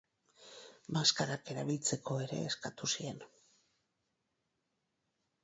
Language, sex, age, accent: Basque, female, 40-49, Mendebalekoa (Araba, Bizkaia, Gipuzkoako mendebaleko herri batzuk)